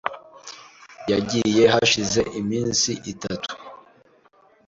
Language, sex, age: Kinyarwanda, male, 19-29